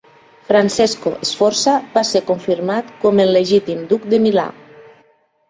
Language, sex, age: Catalan, female, 40-49